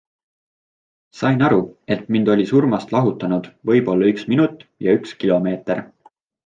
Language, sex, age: Estonian, male, 19-29